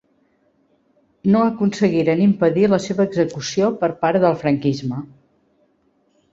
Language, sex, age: Catalan, female, 50-59